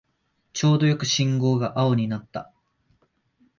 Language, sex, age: Japanese, male, 19-29